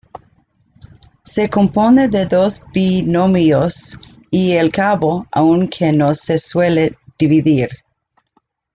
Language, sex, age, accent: Spanish, female, 50-59, México